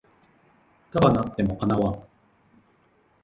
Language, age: Japanese, 50-59